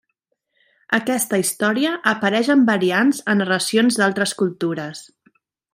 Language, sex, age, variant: Catalan, female, 30-39, Central